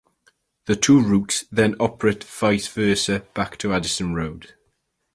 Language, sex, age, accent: English, male, under 19, England English